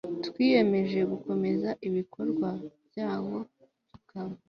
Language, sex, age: Kinyarwanda, female, 19-29